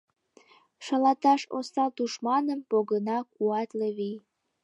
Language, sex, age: Mari, female, under 19